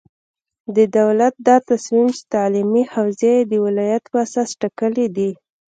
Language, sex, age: Pashto, female, 19-29